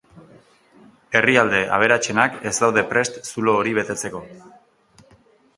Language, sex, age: Basque, male, 40-49